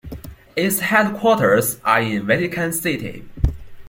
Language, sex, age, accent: English, male, under 19, Hong Kong English